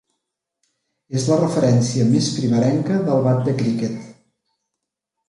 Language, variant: Catalan, Central